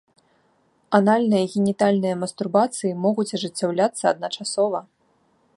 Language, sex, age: Belarusian, female, 19-29